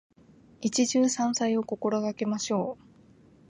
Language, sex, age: Japanese, female, under 19